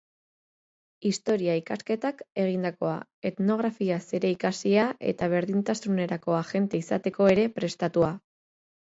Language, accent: Basque, Erdialdekoa edo Nafarra (Gipuzkoa, Nafarroa)